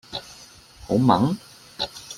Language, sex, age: Cantonese, male, 19-29